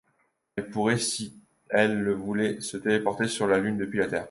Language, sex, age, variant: French, male, 19-29, Français de métropole